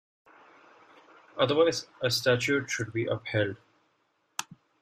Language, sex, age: English, male, 19-29